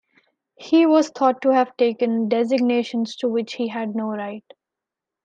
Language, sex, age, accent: English, female, 19-29, India and South Asia (India, Pakistan, Sri Lanka)